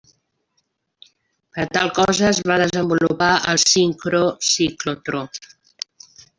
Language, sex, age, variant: Catalan, female, 50-59, Central